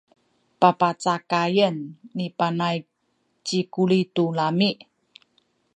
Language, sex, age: Sakizaya, female, 50-59